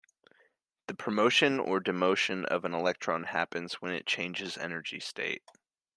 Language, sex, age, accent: English, male, 19-29, United States English